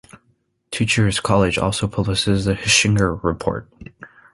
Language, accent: English, United States English